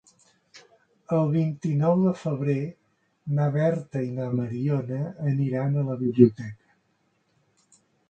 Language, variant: Catalan, Central